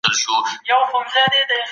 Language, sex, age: Pashto, female, 30-39